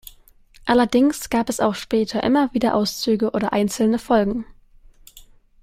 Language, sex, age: German, female, under 19